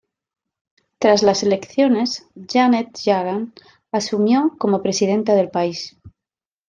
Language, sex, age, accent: Spanish, female, 40-49, España: Centro-Sur peninsular (Madrid, Toledo, Castilla-La Mancha)